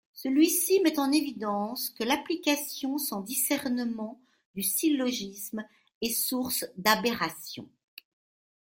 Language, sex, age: French, female, 60-69